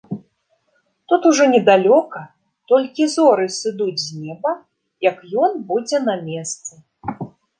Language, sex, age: Belarusian, female, 19-29